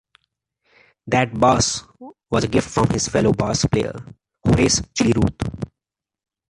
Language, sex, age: English, male, 30-39